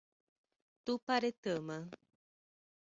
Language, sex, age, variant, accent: Portuguese, female, 30-39, Portuguese (Brasil), Paulista